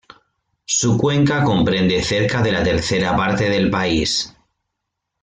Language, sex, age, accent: Spanish, male, 30-39, España: Norte peninsular (Asturias, Castilla y León, Cantabria, País Vasco, Navarra, Aragón, La Rioja, Guadalajara, Cuenca)